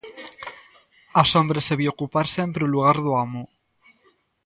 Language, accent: Galician, Atlántico (seseo e gheada)